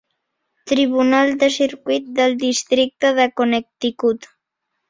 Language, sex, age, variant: Catalan, male, under 19, Central